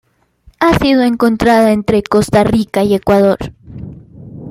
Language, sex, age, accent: Spanish, female, under 19, Caribe: Cuba, Venezuela, Puerto Rico, República Dominicana, Panamá, Colombia caribeña, México caribeño, Costa del golfo de México